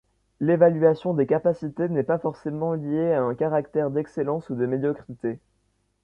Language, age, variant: French, under 19, Français de métropole